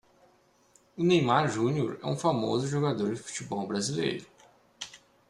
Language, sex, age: Portuguese, male, 19-29